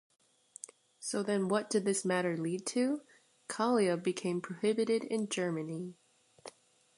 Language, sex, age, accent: English, female, under 19, United States English